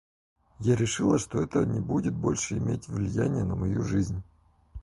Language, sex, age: Russian, male, 30-39